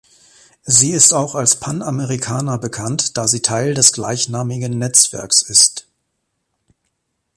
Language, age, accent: German, 40-49, Deutschland Deutsch